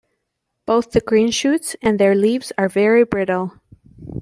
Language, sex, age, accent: English, female, 30-39, Canadian English